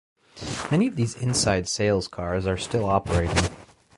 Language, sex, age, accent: English, male, 19-29, United States English